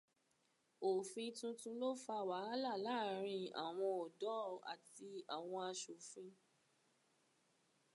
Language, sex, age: Yoruba, female, 19-29